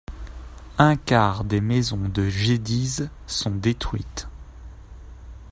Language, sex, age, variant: French, male, 19-29, Français de métropole